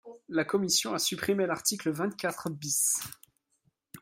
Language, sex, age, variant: French, male, 19-29, Français de métropole